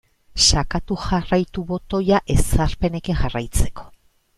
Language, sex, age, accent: Basque, female, 40-49, Mendebalekoa (Araba, Bizkaia, Gipuzkoako mendebaleko herri batzuk)